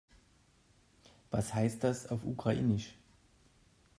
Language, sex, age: German, male, 30-39